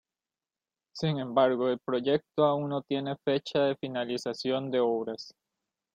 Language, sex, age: Spanish, male, 19-29